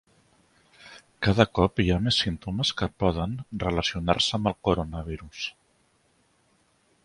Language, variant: Catalan, Central